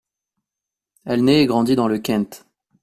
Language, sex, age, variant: French, male, 30-39, Français de métropole